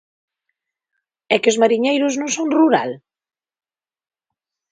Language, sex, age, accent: Galician, female, 30-39, Central (gheada)